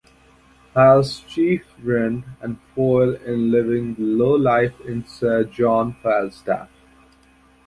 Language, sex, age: English, male, 19-29